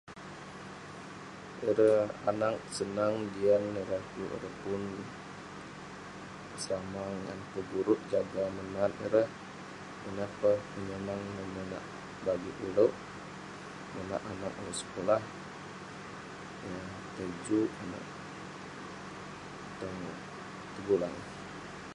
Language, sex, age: Western Penan, male, 19-29